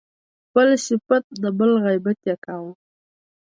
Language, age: Pashto, 19-29